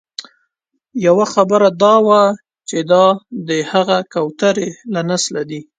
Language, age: Pashto, 19-29